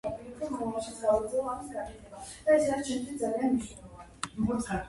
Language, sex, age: Georgian, female, under 19